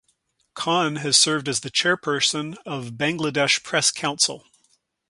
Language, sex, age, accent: English, male, 50-59, Canadian English